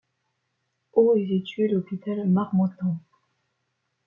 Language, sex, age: French, female, under 19